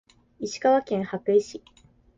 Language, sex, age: Japanese, female, 19-29